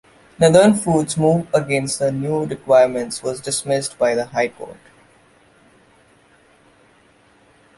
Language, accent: English, India and South Asia (India, Pakistan, Sri Lanka)